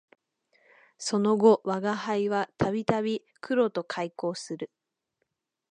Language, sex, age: Japanese, female, 19-29